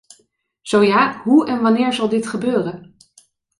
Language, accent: Dutch, Nederlands Nederlands